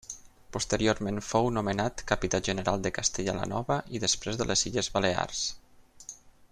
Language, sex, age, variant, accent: Catalan, male, 30-39, Valencià meridional, central; valencià